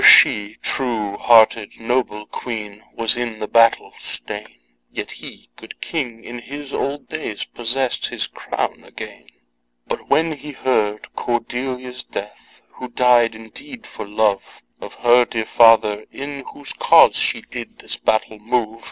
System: none